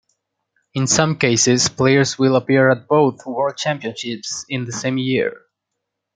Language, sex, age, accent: English, male, 19-29, United States English